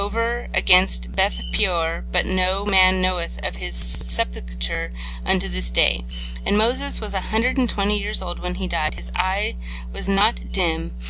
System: none